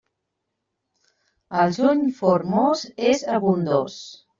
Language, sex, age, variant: Catalan, female, 30-39, Central